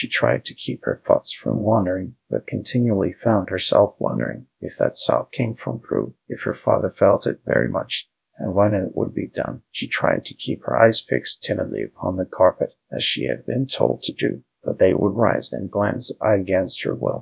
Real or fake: fake